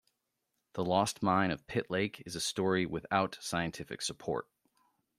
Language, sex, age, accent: English, male, 40-49, United States English